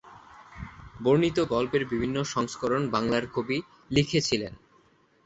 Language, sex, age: Bengali, male, under 19